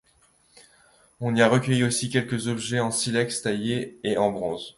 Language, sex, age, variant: French, male, 19-29, Français de métropole